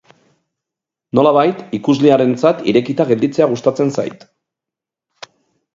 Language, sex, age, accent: Basque, male, 40-49, Erdialdekoa edo Nafarra (Gipuzkoa, Nafarroa)